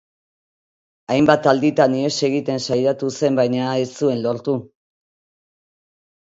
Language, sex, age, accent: Basque, female, 50-59, Mendebalekoa (Araba, Bizkaia, Gipuzkoako mendebaleko herri batzuk)